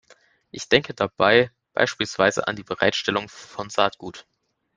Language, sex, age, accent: German, male, under 19, Deutschland Deutsch